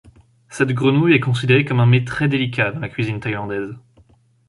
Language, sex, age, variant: French, male, 19-29, Français de métropole